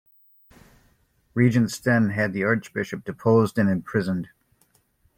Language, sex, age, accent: English, male, 30-39, United States English